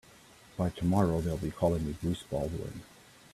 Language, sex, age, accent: English, male, 40-49, United States English